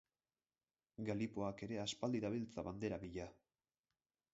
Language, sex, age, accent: Basque, male, 19-29, Erdialdekoa edo Nafarra (Gipuzkoa, Nafarroa)